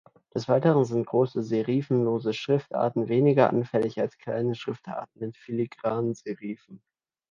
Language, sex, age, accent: German, male, under 19, Deutschland Deutsch